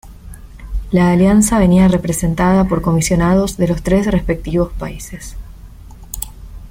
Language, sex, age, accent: Spanish, female, 19-29, Rioplatense: Argentina, Uruguay, este de Bolivia, Paraguay